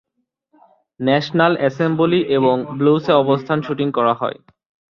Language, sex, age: Bengali, male, 19-29